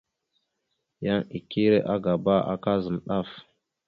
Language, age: Mada (Cameroon), 19-29